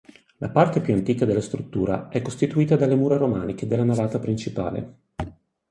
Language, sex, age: Italian, male, 40-49